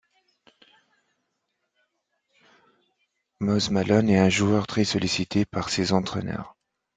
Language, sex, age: French, female, 30-39